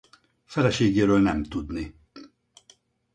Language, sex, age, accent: Hungarian, male, 70-79, budapesti